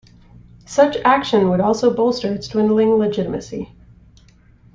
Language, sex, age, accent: English, female, 19-29, United States English